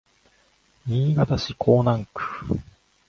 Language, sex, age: Japanese, male, 30-39